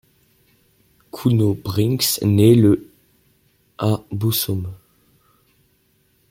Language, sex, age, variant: French, male, under 19, Français de métropole